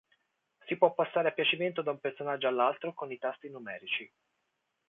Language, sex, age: Italian, male, 40-49